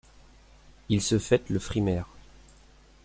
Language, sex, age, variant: French, male, 30-39, Français de métropole